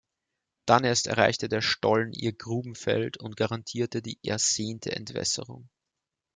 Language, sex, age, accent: German, male, 19-29, Österreichisches Deutsch